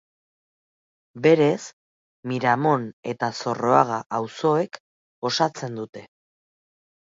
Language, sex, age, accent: Basque, female, 40-49, Erdialdekoa edo Nafarra (Gipuzkoa, Nafarroa)